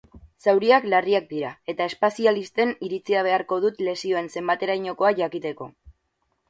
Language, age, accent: Basque, under 19, Batua